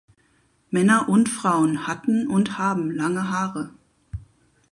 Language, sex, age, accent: German, female, 40-49, Deutschland Deutsch